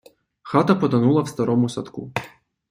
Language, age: Ukrainian, 19-29